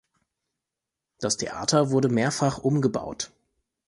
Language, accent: German, Deutschland Deutsch